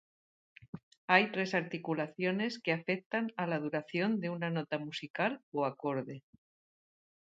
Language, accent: Spanish, España: Centro-Sur peninsular (Madrid, Toledo, Castilla-La Mancha)